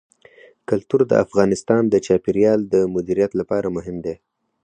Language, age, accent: Pashto, 19-29, معیاري پښتو